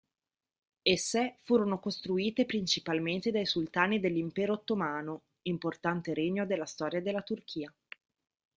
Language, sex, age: Italian, female, 30-39